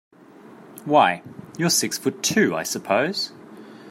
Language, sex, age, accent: English, male, 19-29, Australian English